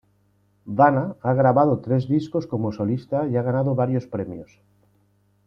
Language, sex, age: Spanish, male, 40-49